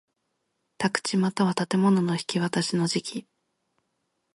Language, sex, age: Japanese, female, 19-29